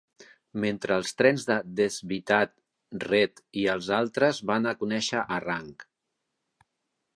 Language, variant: Catalan, Central